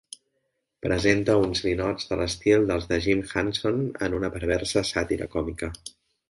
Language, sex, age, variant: Catalan, male, 50-59, Central